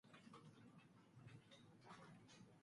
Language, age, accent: Chinese, 19-29, 出生地：北京市